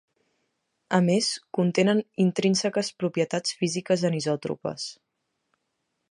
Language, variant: Catalan, Central